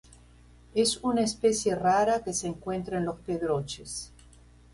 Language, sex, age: Spanish, female, 60-69